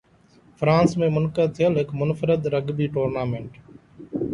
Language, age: Sindhi, under 19